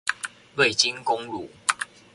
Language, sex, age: Chinese, male, under 19